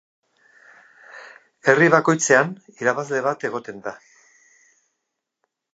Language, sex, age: Basque, male, 60-69